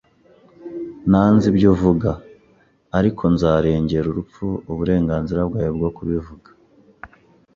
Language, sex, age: Kinyarwanda, female, 40-49